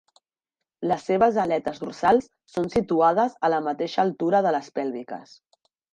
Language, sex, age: Catalan, female, 30-39